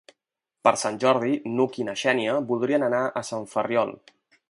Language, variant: Catalan, Central